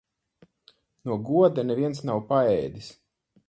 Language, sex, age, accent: Latvian, male, 30-39, Riga